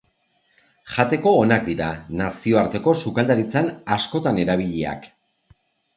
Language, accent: Basque, Erdialdekoa edo Nafarra (Gipuzkoa, Nafarroa)